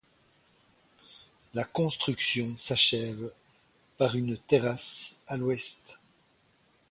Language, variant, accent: French, Français d'Europe, Français de Belgique